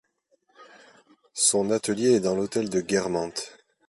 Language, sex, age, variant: French, male, 30-39, Français de métropole